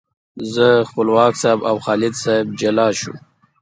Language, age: Pashto, 19-29